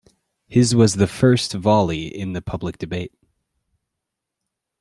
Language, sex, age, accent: English, male, 19-29, United States English